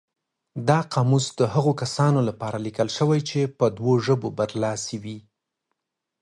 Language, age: Pashto, 30-39